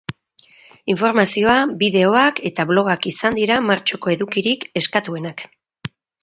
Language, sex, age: Basque, female, 40-49